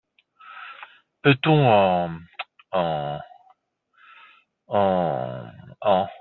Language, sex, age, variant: French, male, 40-49, Français de métropole